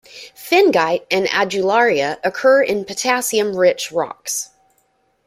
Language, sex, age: English, female, 30-39